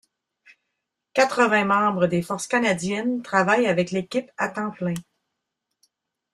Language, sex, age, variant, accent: French, female, 50-59, Français d'Amérique du Nord, Français du Canada